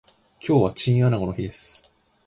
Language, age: Japanese, 19-29